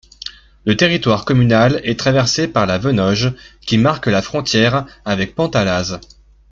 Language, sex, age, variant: French, male, 19-29, Français de métropole